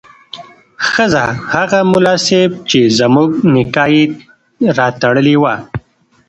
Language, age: Pashto, 30-39